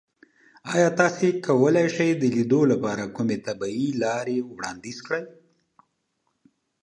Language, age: Pashto, 50-59